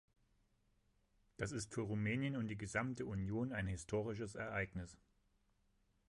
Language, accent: German, Deutschland Deutsch